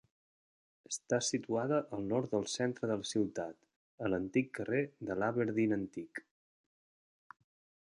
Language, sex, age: Catalan, male, 30-39